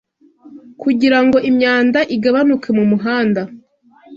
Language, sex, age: Kinyarwanda, female, 19-29